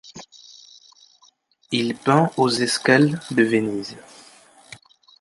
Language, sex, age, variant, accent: French, male, 19-29, Français d'Afrique subsaharienne et des îles africaines, Français du Cameroun